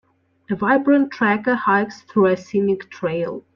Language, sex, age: English, female, 19-29